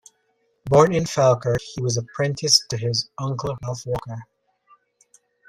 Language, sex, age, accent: English, male, 30-39, West Indies and Bermuda (Bahamas, Bermuda, Jamaica, Trinidad)